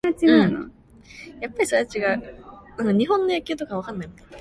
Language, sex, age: Korean, female, 19-29